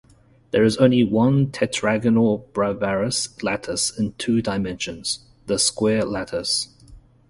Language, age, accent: English, 19-29, New Zealand English